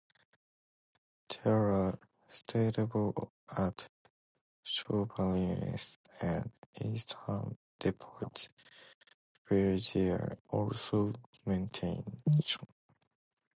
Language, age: English, 19-29